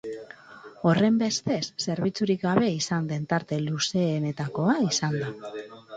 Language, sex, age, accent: Basque, female, 30-39, Mendebalekoa (Araba, Bizkaia, Gipuzkoako mendebaleko herri batzuk)